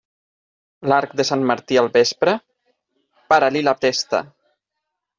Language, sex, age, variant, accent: Catalan, male, 30-39, Valencià meridional, central; valencià